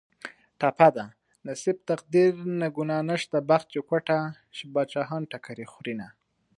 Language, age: Pashto, 19-29